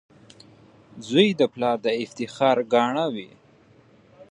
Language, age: Pashto, 19-29